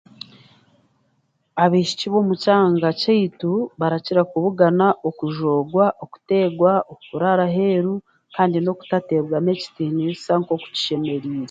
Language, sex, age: Chiga, female, 40-49